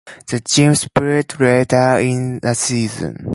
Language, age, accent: English, 19-29, United States English